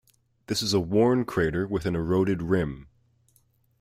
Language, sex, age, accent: English, male, 19-29, United States English